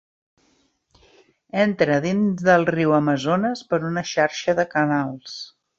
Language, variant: Catalan, Central